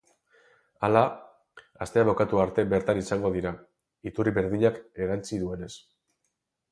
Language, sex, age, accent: Basque, male, 40-49, Mendebalekoa (Araba, Bizkaia, Gipuzkoako mendebaleko herri batzuk)